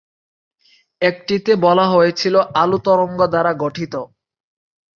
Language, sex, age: Bengali, male, 19-29